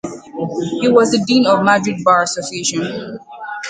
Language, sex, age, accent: English, female, 19-29, United States English